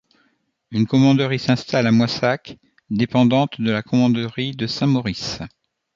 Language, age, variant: French, 60-69, Français de métropole